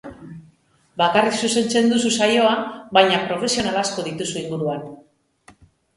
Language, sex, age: Basque, female, 50-59